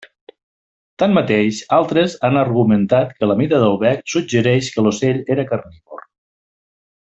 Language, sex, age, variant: Catalan, male, 40-49, Nord-Occidental